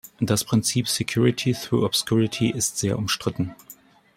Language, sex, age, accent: German, male, 40-49, Deutschland Deutsch